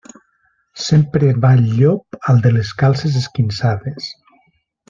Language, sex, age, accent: Catalan, male, 40-49, valencià